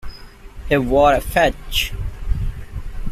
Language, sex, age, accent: English, male, 19-29, India and South Asia (India, Pakistan, Sri Lanka)